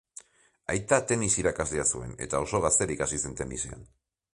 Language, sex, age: Basque, male, 50-59